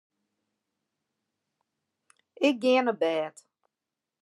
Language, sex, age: Western Frisian, female, 50-59